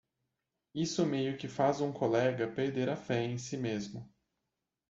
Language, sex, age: Portuguese, male, 19-29